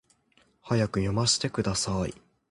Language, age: Japanese, 19-29